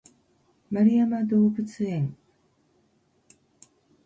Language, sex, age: Japanese, female, 60-69